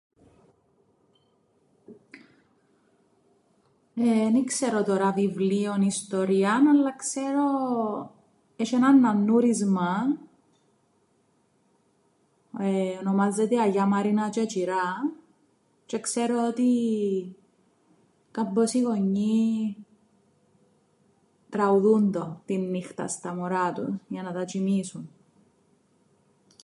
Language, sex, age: Greek, female, 30-39